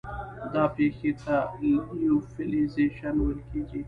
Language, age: Pashto, 19-29